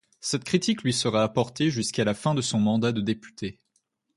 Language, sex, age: French, female, 19-29